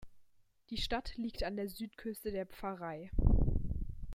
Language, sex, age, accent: German, female, 19-29, Deutschland Deutsch